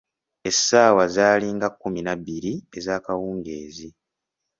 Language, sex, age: Ganda, male, 19-29